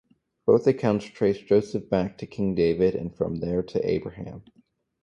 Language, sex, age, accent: English, male, under 19, United States English